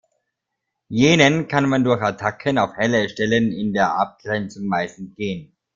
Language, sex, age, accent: German, male, 30-39, Österreichisches Deutsch